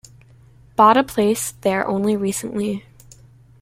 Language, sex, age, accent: English, female, under 19, United States English